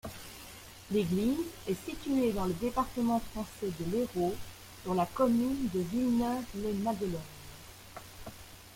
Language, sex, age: French, female, 60-69